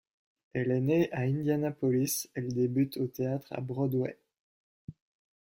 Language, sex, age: French, male, 19-29